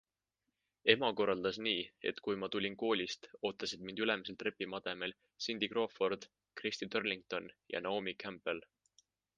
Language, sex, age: Estonian, male, 19-29